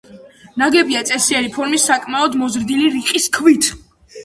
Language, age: Georgian, under 19